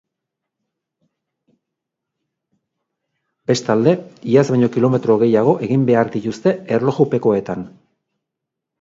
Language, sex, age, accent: Basque, male, 60-69, Erdialdekoa edo Nafarra (Gipuzkoa, Nafarroa)